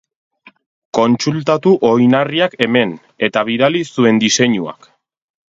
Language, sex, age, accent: Basque, male, 30-39, Erdialdekoa edo Nafarra (Gipuzkoa, Nafarroa)